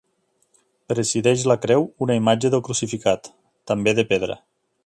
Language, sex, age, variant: Catalan, male, 40-49, Nord-Occidental